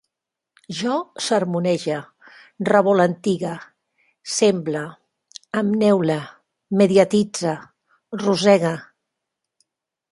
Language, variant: Catalan, Septentrional